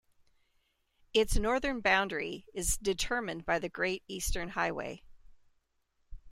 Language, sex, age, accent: English, female, 50-59, United States English